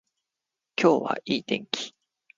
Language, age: Japanese, 30-39